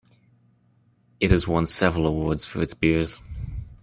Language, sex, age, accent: English, male, under 19, Irish English